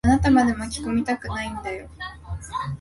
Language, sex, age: Japanese, female, 19-29